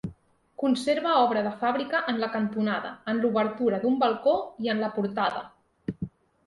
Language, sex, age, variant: Catalan, female, 19-29, Central